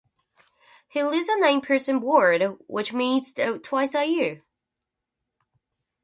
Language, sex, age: English, female, 19-29